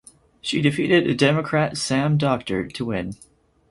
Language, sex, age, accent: English, male, 19-29, United States English